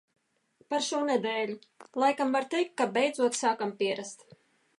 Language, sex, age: Latvian, female, 40-49